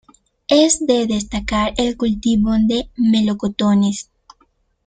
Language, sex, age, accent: Spanish, female, 19-29, América central